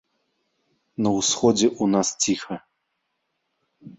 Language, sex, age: Belarusian, male, 30-39